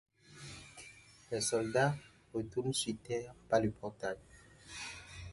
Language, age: French, 19-29